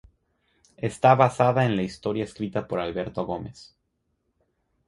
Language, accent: Spanish, México